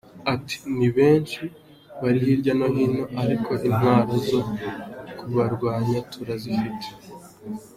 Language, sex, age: Kinyarwanda, male, 19-29